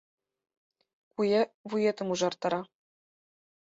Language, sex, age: Mari, female, 19-29